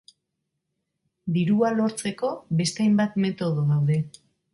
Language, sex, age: Basque, female, 40-49